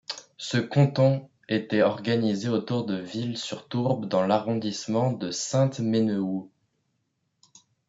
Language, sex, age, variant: French, male, under 19, Français de métropole